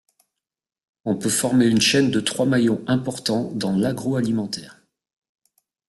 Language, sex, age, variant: French, male, 40-49, Français de métropole